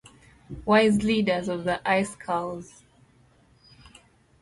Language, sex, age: English, female, 19-29